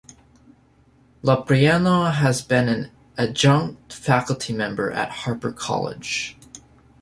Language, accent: English, United States English